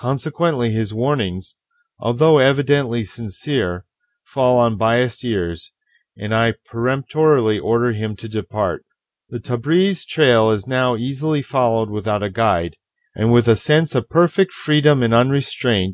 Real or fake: real